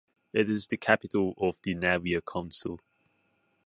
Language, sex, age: English, male, 19-29